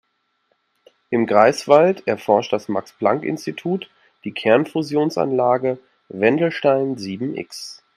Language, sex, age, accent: German, male, 30-39, Deutschland Deutsch